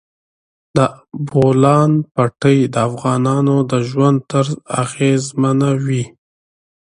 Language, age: Pashto, 30-39